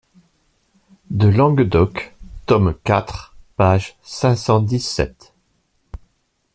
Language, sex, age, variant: French, male, 50-59, Français de métropole